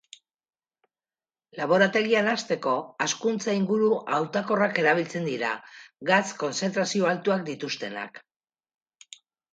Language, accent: Basque, Mendebalekoa (Araba, Bizkaia, Gipuzkoako mendebaleko herri batzuk)